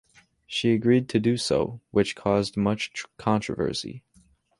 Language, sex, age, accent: English, male, under 19, United States English